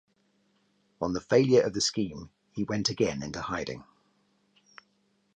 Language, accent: English, England English